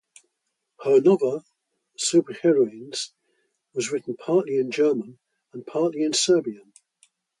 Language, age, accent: English, 80-89, England English